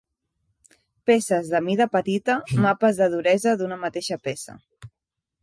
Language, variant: Catalan, Central